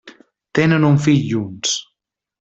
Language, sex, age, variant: Catalan, male, 30-39, Balear